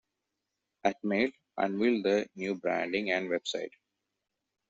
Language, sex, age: English, male, 30-39